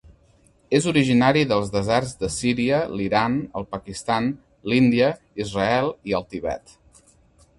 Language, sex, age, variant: Catalan, male, 30-39, Central